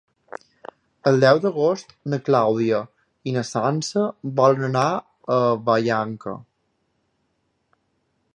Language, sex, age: Catalan, male, 19-29